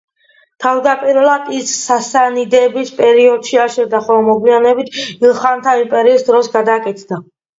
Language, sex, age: Georgian, male, under 19